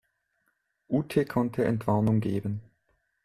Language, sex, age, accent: German, male, 30-39, Schweizerdeutsch